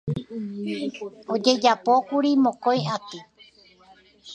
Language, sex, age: Guarani, female, 19-29